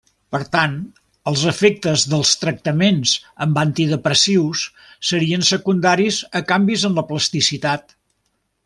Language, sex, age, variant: Catalan, male, 70-79, Central